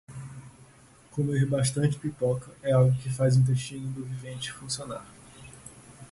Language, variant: Portuguese, Portuguese (Brasil)